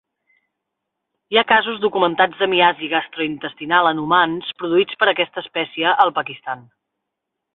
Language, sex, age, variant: Catalan, female, 30-39, Central